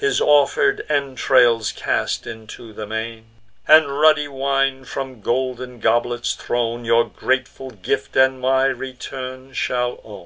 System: none